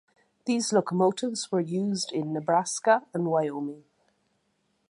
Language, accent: English, Irish English